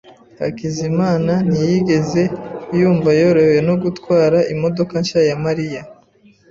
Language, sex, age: Kinyarwanda, female, 30-39